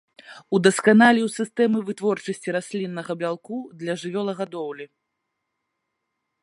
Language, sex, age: Belarusian, female, 30-39